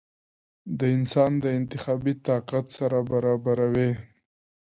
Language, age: Pashto, 19-29